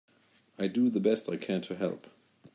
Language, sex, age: English, male, 40-49